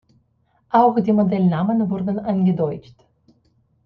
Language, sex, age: German, female, 19-29